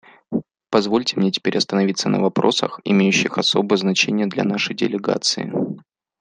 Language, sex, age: Russian, male, 19-29